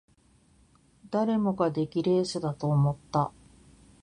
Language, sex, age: Japanese, female, 40-49